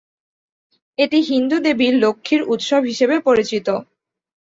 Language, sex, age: Bengali, female, 19-29